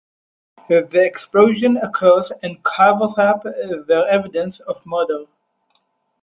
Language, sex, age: English, male, 19-29